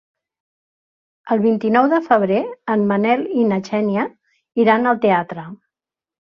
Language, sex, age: Catalan, female, 60-69